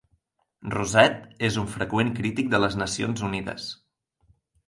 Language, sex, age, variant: Catalan, male, 19-29, Central